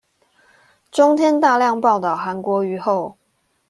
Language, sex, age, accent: Chinese, female, 19-29, 出生地：宜蘭縣